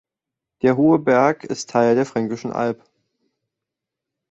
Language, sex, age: German, male, 19-29